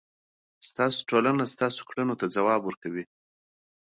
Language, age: Pashto, 40-49